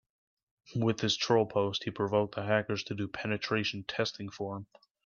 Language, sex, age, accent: English, male, 19-29, United States English